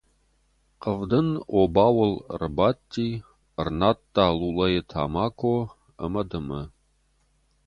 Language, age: Ossetic, 30-39